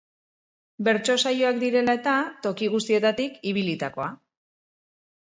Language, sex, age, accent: Basque, female, 40-49, Mendebalekoa (Araba, Bizkaia, Gipuzkoako mendebaleko herri batzuk)